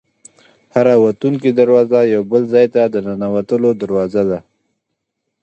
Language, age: Pashto, 30-39